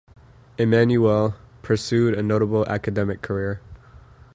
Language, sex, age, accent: English, male, under 19, United States English